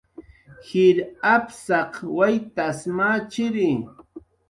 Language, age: Jaqaru, 40-49